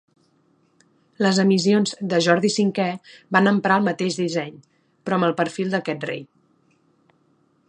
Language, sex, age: Catalan, female, 19-29